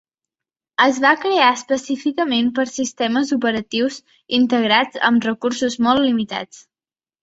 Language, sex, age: Catalan, female, 40-49